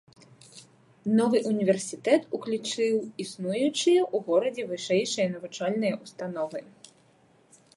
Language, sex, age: Belarusian, female, 30-39